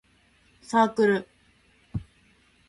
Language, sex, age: Japanese, female, 30-39